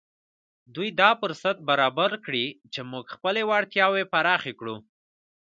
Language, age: Pashto, 19-29